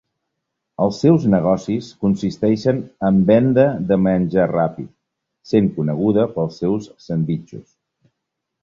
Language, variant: Catalan, Central